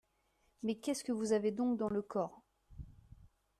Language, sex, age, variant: French, female, 19-29, Français de métropole